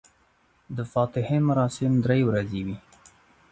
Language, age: Pashto, 19-29